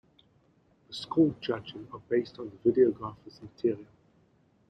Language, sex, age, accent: English, male, 40-49, Southern African (South Africa, Zimbabwe, Namibia)